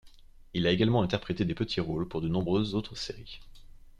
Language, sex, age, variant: French, male, 19-29, Français de métropole